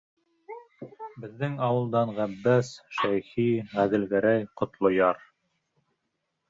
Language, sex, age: Bashkir, male, 19-29